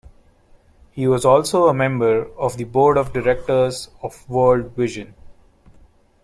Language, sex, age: English, male, 19-29